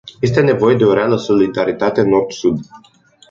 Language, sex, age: Romanian, male, 19-29